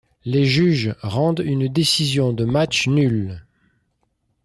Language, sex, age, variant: French, male, 50-59, Français de métropole